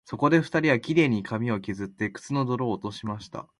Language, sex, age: Japanese, male, 19-29